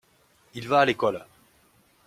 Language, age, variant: French, 30-39, Français de métropole